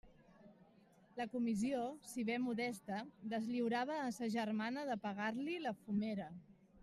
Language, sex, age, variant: Catalan, female, 30-39, Central